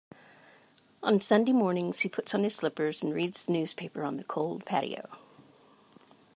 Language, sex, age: English, female, 60-69